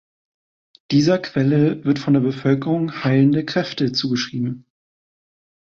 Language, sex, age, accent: German, male, 30-39, Deutschland Deutsch